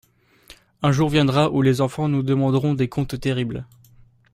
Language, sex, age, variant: French, male, under 19, Français de métropole